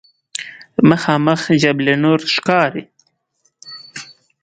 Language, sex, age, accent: Pashto, male, 19-29, معیاري پښتو